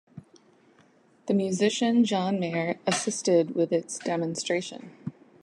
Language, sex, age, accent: English, female, 30-39, United States English